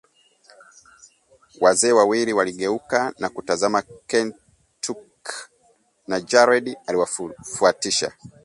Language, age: Swahili, 30-39